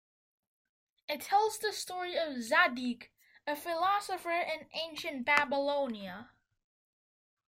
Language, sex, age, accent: English, male, under 19, United States English